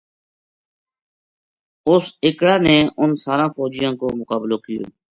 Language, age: Gujari, 40-49